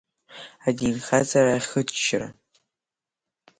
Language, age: Abkhazian, under 19